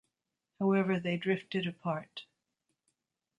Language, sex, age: English, female, 60-69